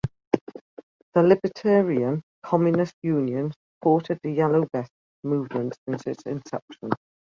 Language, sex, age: English, male, 50-59